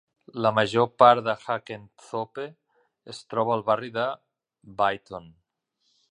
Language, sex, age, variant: Catalan, male, 50-59, Central